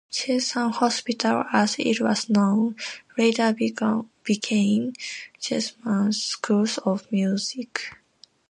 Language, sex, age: English, female, 19-29